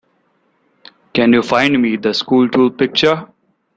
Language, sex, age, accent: English, male, 19-29, India and South Asia (India, Pakistan, Sri Lanka)